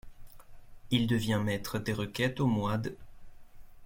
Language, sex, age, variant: French, male, 30-39, Français de métropole